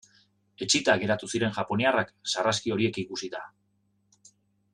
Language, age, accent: Basque, 40-49, Erdialdekoa edo Nafarra (Gipuzkoa, Nafarroa)